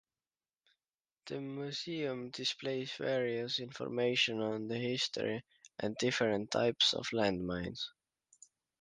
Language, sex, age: English, male, 19-29